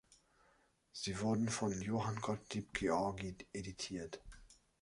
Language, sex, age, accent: German, male, 40-49, Deutschland Deutsch